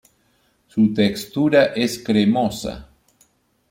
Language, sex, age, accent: Spanish, male, 50-59, Rioplatense: Argentina, Uruguay, este de Bolivia, Paraguay